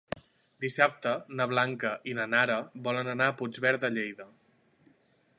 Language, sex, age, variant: Catalan, male, 19-29, Central